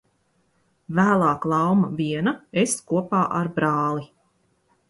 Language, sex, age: Latvian, female, 40-49